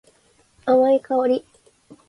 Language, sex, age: Japanese, female, 19-29